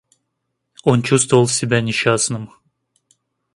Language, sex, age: Russian, male, 30-39